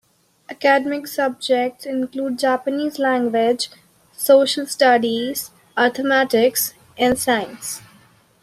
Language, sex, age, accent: English, female, under 19, India and South Asia (India, Pakistan, Sri Lanka)